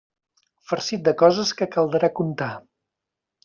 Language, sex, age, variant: Catalan, male, 40-49, Central